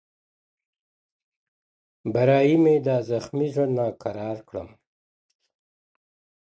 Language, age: Pashto, 50-59